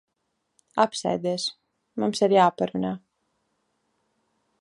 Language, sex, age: Latvian, female, 19-29